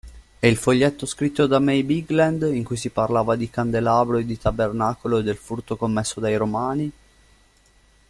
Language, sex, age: Italian, male, 19-29